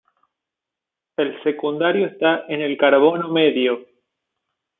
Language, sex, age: Spanish, male, 30-39